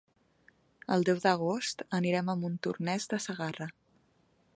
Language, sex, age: Catalan, female, 40-49